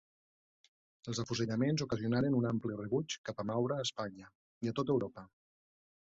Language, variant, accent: Catalan, Nord-Occidental, Lleida